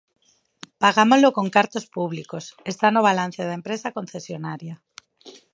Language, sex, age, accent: Galician, female, 30-39, Normativo (estándar)